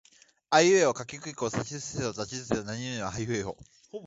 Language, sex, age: Japanese, male, under 19